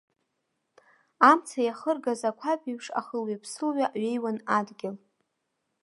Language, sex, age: Abkhazian, female, 19-29